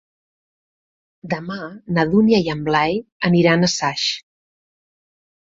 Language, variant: Catalan, Central